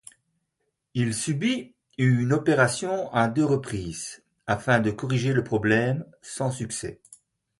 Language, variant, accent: French, Français d'Europe, Français de Belgique